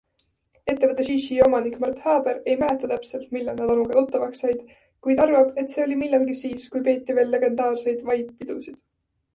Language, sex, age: Estonian, female, 19-29